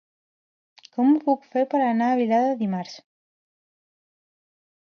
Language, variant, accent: Catalan, Central, central